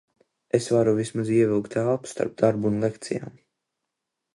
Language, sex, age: Latvian, male, under 19